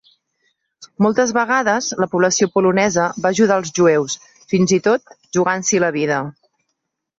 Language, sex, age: Catalan, female, 40-49